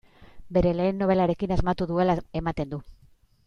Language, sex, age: Basque, female, 40-49